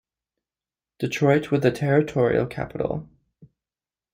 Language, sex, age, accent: English, male, 19-29, Canadian English